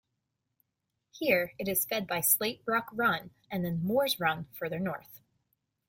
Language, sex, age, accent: English, female, 30-39, United States English